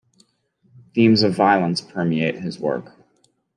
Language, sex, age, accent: English, male, 30-39, United States English